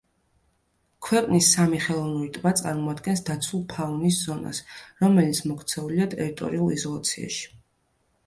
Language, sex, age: Georgian, female, 19-29